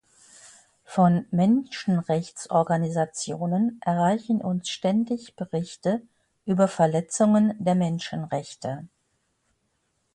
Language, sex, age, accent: German, female, 60-69, Deutschland Deutsch